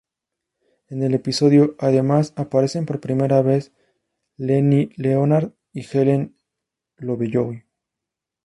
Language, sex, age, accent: Spanish, male, 19-29, México